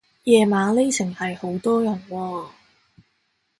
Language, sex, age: Cantonese, female, 19-29